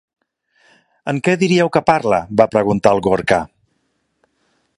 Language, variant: Catalan, Central